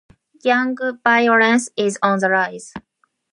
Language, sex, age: English, female, 19-29